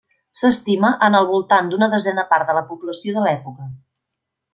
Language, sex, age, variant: Catalan, female, 40-49, Central